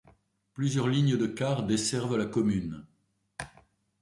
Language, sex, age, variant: French, male, 60-69, Français de métropole